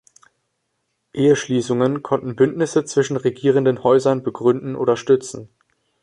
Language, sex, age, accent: German, male, under 19, Deutschland Deutsch